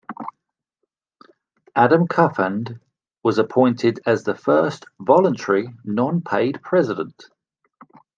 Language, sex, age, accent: English, male, 40-49, England English